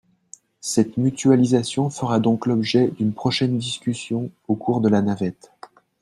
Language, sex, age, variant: French, male, 40-49, Français de métropole